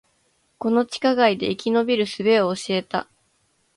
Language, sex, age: Japanese, female, 19-29